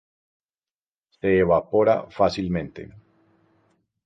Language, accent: Spanish, Andino-Pacífico: Colombia, Perú, Ecuador, oeste de Bolivia y Venezuela andina